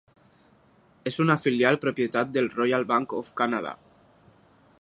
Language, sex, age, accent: Catalan, male, 19-29, valencià